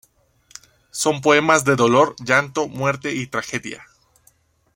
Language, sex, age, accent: Spanish, male, 19-29, Andino-Pacífico: Colombia, Perú, Ecuador, oeste de Bolivia y Venezuela andina